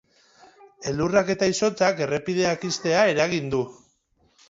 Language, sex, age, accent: Basque, male, 30-39, Mendebalekoa (Araba, Bizkaia, Gipuzkoako mendebaleko herri batzuk)